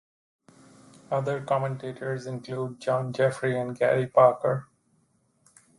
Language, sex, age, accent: English, male, 30-39, India and South Asia (India, Pakistan, Sri Lanka)